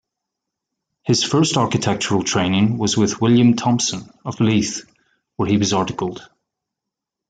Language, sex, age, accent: English, male, 40-49, Irish English